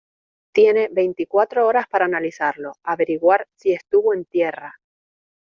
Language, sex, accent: Spanish, female, España: Islas Canarias